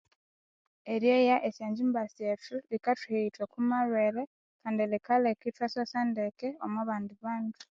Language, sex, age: Konzo, female, 19-29